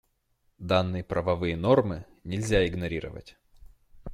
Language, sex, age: Russian, male, 19-29